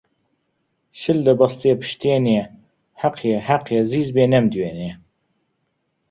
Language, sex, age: Central Kurdish, male, 30-39